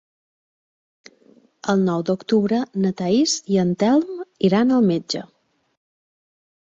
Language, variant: Catalan, Balear